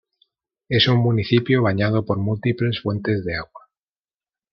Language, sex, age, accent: Spanish, male, 30-39, España: Centro-Sur peninsular (Madrid, Toledo, Castilla-La Mancha)